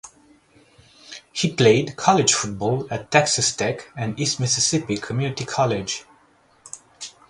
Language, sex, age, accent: English, male, 30-39, United States English